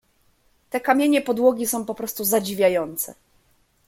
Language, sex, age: Polish, female, 19-29